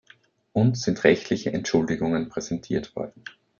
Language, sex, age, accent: German, male, 30-39, Österreichisches Deutsch